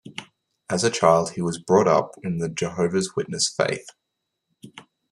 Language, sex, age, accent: English, male, 30-39, Australian English